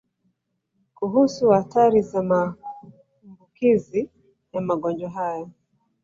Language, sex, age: Swahili, female, 50-59